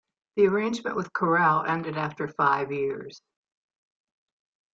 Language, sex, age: English, female, 70-79